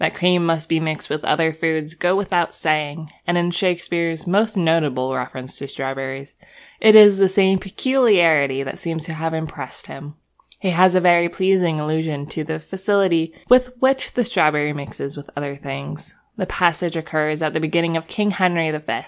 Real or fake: real